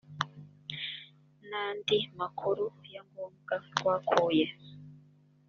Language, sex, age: Kinyarwanda, female, 30-39